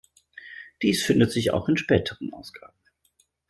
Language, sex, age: German, male, 40-49